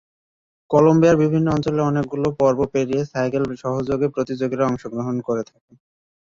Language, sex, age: Bengali, male, 19-29